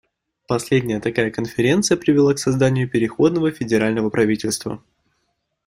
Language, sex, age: Russian, male, 19-29